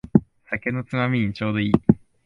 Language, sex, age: Japanese, male, 19-29